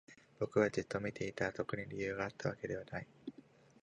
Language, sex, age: Japanese, male, 19-29